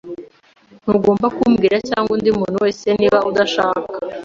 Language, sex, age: Kinyarwanda, female, 19-29